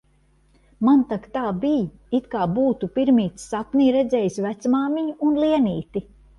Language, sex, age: Latvian, female, 60-69